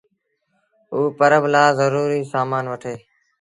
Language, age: Sindhi Bhil, 19-29